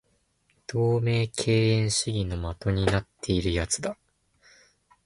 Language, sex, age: Japanese, male, 19-29